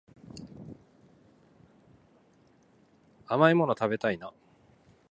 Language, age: Japanese, 30-39